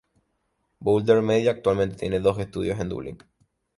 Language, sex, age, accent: Spanish, male, 19-29, España: Islas Canarias